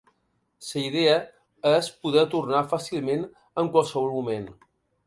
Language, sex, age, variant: Catalan, male, 50-59, Balear